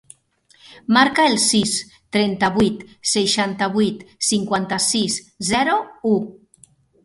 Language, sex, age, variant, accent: Catalan, female, 40-49, Nord-Occidental, nord-occidental